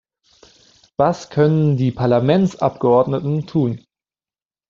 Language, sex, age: German, male, 19-29